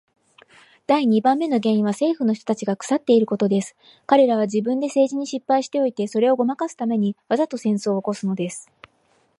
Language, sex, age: Japanese, female, 40-49